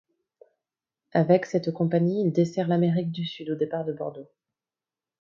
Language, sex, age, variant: French, female, 30-39, Français de métropole